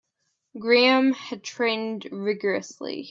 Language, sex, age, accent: English, female, 19-29, United States English